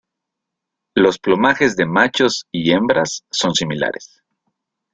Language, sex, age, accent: Spanish, male, 19-29, México